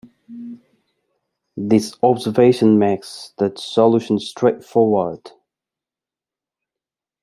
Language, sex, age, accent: English, male, 30-39, United States English